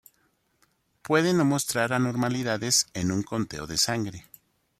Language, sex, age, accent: Spanish, male, 50-59, México